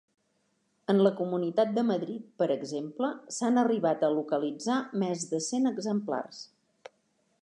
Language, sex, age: Catalan, female, 50-59